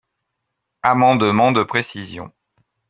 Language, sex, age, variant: French, male, 50-59, Français de métropole